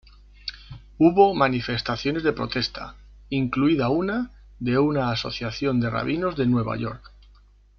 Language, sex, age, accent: Spanish, male, 40-49, España: Centro-Sur peninsular (Madrid, Toledo, Castilla-La Mancha)